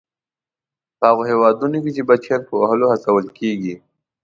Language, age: Pashto, 19-29